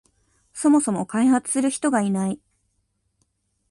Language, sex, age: Japanese, female, 19-29